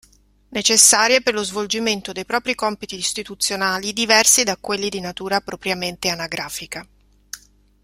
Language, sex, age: Italian, female, 50-59